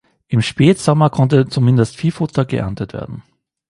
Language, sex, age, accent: German, male, 30-39, Österreichisches Deutsch